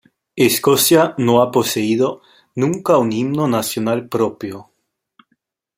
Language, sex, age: Spanish, male, 30-39